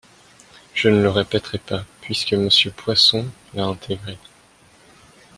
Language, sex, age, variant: French, male, 19-29, Français de métropole